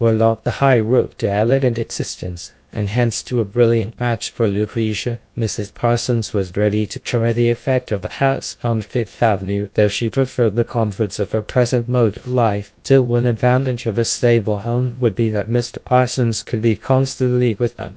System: TTS, GlowTTS